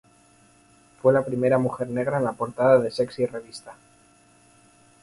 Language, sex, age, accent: Spanish, male, 19-29, España: Norte peninsular (Asturias, Castilla y León, Cantabria, País Vasco, Navarra, Aragón, La Rioja, Guadalajara, Cuenca)